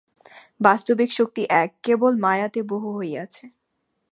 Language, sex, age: Bengali, female, 19-29